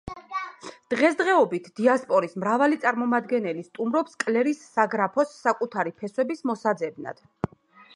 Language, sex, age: Georgian, female, 30-39